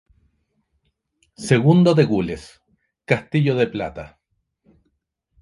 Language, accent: Spanish, Chileno: Chile, Cuyo